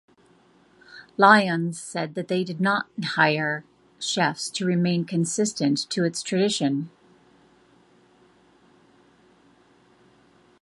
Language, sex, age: English, female, 40-49